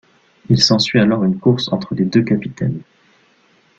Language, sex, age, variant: French, male, 19-29, Français de métropole